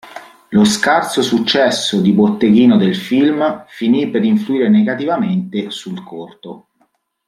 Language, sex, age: Italian, male, 40-49